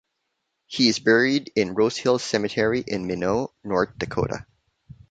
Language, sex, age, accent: English, male, 30-39, Filipino